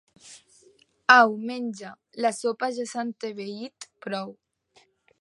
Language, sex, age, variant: Catalan, female, 19-29, Central